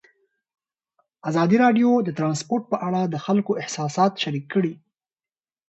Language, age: Pashto, 19-29